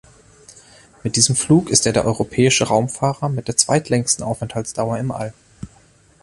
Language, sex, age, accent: German, male, 19-29, Deutschland Deutsch